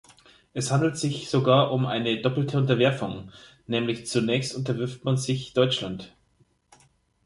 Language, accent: German, Deutschland Deutsch